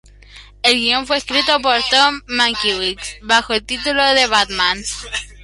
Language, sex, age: Spanish, male, under 19